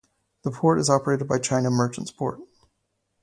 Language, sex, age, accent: English, male, 30-39, United States English